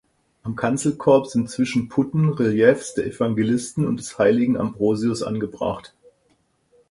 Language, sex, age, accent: German, male, 50-59, Deutschland Deutsch